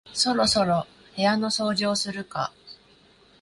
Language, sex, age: Japanese, female, 40-49